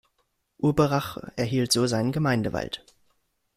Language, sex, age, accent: German, male, 19-29, Deutschland Deutsch